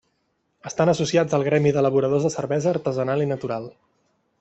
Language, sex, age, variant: Catalan, male, 30-39, Central